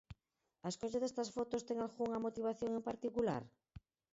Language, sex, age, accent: Galician, female, 40-49, Central (gheada)